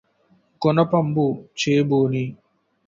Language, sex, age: Telugu, male, 19-29